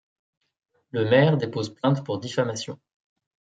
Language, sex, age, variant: French, male, 30-39, Français de métropole